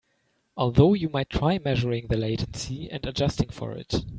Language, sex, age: English, male, 19-29